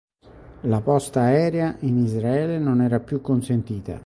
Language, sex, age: Italian, male, 60-69